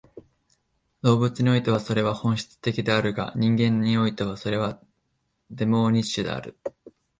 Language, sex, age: Japanese, male, 19-29